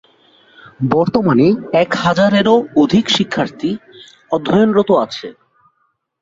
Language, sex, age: Bengali, male, 30-39